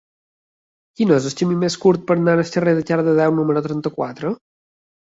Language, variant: Catalan, Balear